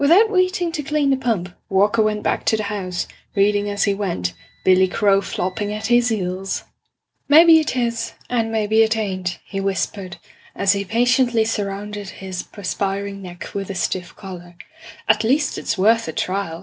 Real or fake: real